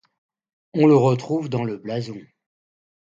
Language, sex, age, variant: French, male, 60-69, Français de métropole